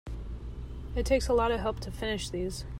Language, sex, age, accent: English, female, 30-39, United States English